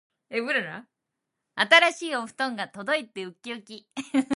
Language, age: Japanese, 19-29